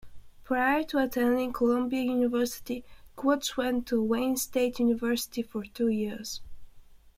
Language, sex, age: English, female, 19-29